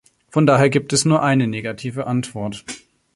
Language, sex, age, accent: German, male, 40-49, Deutschland Deutsch